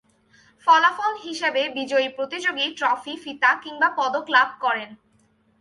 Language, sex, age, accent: Bengali, female, 19-29, Bangla